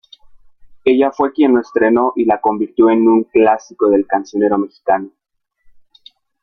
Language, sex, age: Spanish, female, 19-29